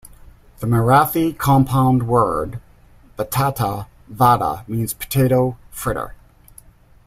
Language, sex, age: English, male, 40-49